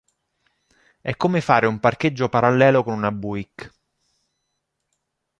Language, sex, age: Italian, male, 30-39